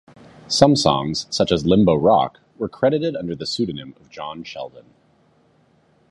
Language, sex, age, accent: English, male, 30-39, United States English